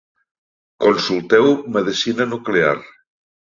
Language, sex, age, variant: Catalan, male, 70-79, Central